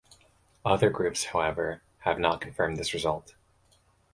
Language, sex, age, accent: English, male, 19-29, United States English